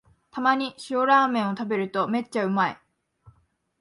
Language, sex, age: Japanese, female, under 19